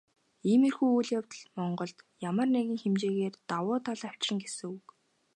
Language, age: Mongolian, 19-29